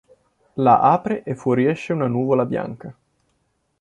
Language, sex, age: Italian, male, 19-29